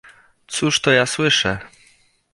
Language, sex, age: Polish, male, 30-39